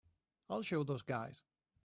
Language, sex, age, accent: English, male, 40-49, England English